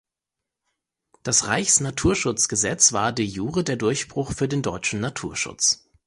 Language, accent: German, Deutschland Deutsch